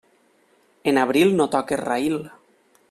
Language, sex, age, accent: Catalan, male, 19-29, valencià